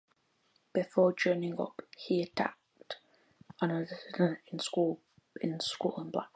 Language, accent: English, Australian English